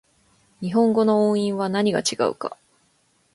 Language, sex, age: Japanese, female, 19-29